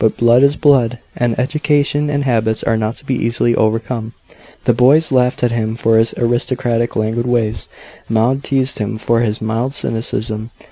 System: none